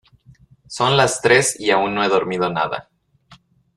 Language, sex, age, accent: Spanish, male, 19-29, México